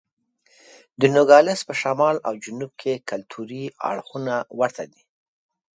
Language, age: Pashto, 40-49